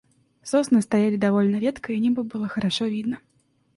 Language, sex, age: Russian, female, 19-29